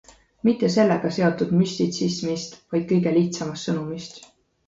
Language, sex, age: Estonian, female, 19-29